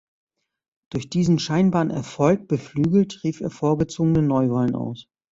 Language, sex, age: German, male, 30-39